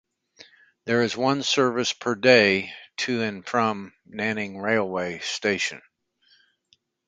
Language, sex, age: English, male, 60-69